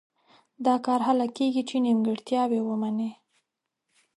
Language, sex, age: Pashto, female, 19-29